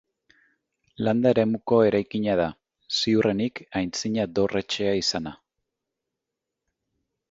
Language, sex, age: Basque, male, 40-49